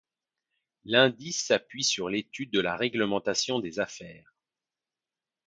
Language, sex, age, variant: French, male, 30-39, Français de métropole